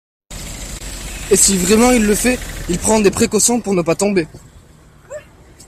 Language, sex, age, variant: French, male, 19-29, Français de métropole